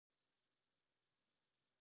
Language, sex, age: English, female, 19-29